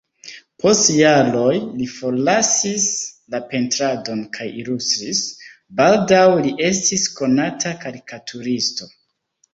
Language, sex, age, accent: Esperanto, male, 30-39, Internacia